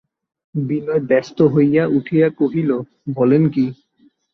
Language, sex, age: Bengali, male, 19-29